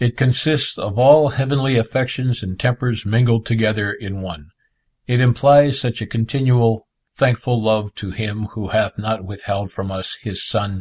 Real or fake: real